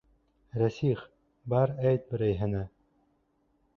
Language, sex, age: Bashkir, male, 19-29